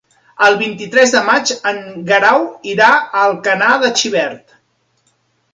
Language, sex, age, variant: Catalan, male, 40-49, Central